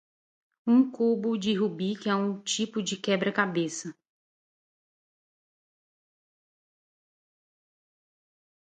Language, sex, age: Portuguese, female, 30-39